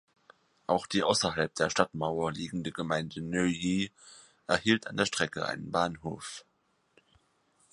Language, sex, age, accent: German, male, 19-29, Deutschland Deutsch